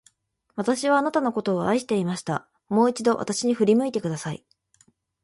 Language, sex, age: Japanese, female, 19-29